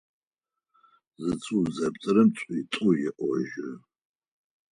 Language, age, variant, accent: Adyghe, 40-49, Адыгабзэ (Кирил, пстэумэ зэдыряе), Кıэмгуй (Çemguy)